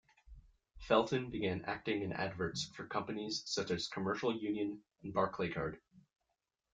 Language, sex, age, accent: English, male, 19-29, United States English